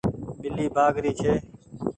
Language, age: Goaria, 19-29